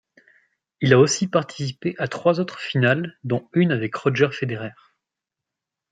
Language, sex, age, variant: French, male, 19-29, Français de métropole